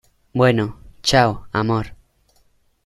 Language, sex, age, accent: Spanish, male, under 19, España: Sur peninsular (Andalucia, Extremadura, Murcia)